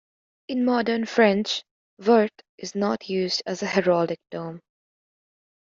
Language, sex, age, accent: English, female, under 19, United States English